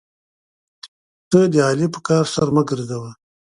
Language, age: Pashto, 60-69